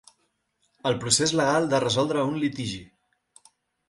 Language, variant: Catalan, Central